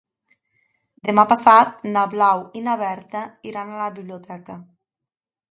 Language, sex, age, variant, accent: Catalan, female, 30-39, Nord-Occidental, nord-occidental